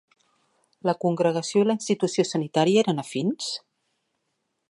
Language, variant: Catalan, Central